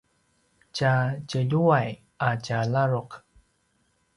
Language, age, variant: Paiwan, 30-39, pinayuanan a kinaikacedasan (東排灣語)